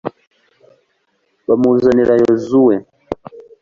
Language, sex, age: Kinyarwanda, male, 19-29